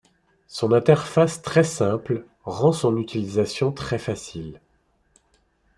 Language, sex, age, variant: French, male, 40-49, Français de métropole